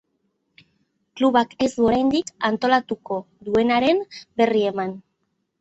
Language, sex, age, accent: Basque, female, 19-29, Nafar-lapurtarra edo Zuberotarra (Lapurdi, Nafarroa Beherea, Zuberoa)